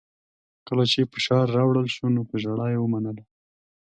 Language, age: Pashto, 19-29